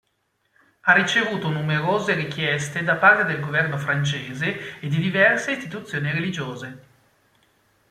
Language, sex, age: Italian, male, 40-49